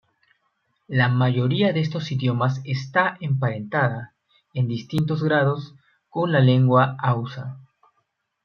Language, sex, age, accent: Spanish, male, 19-29, Andino-Pacífico: Colombia, Perú, Ecuador, oeste de Bolivia y Venezuela andina